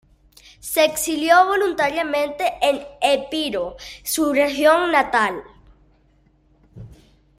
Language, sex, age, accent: Spanish, male, 30-39, Caribe: Cuba, Venezuela, Puerto Rico, República Dominicana, Panamá, Colombia caribeña, México caribeño, Costa del golfo de México